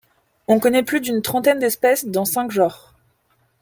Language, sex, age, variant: French, female, 19-29, Français de métropole